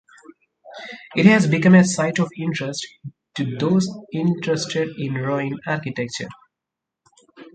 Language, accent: English, India and South Asia (India, Pakistan, Sri Lanka)